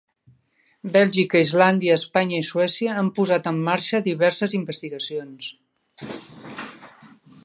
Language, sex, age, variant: Catalan, female, 60-69, Central